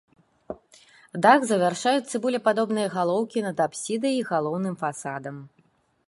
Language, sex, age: Belarusian, female, 30-39